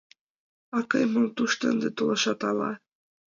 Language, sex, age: Mari, female, 19-29